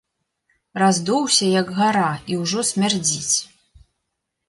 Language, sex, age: Belarusian, female, 30-39